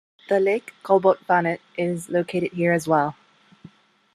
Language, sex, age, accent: English, female, 30-39, United States English